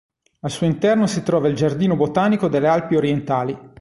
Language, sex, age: Italian, male, 40-49